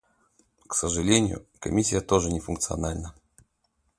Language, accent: Russian, Русский